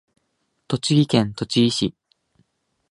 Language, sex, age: Japanese, male, 19-29